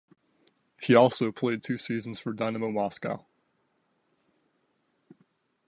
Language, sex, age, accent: English, male, 19-29, United States English